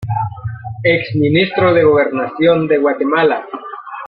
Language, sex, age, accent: Spanish, male, 19-29, América central